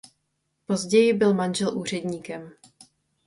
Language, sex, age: Czech, female, 19-29